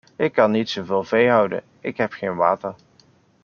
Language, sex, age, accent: Dutch, male, 30-39, Nederlands Nederlands